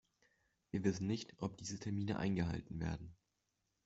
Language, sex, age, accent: German, male, 19-29, Deutschland Deutsch